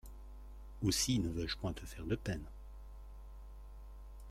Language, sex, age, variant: French, male, 40-49, Français de métropole